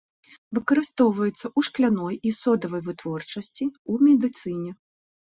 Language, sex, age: Belarusian, female, 30-39